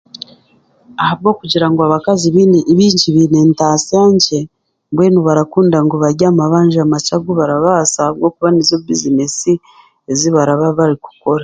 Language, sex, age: Chiga, female, 40-49